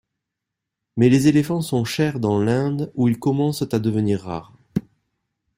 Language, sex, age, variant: French, male, 30-39, Français de métropole